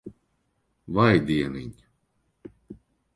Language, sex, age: Latvian, male, 40-49